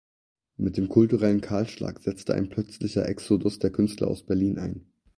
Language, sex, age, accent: German, male, 19-29, Deutschland Deutsch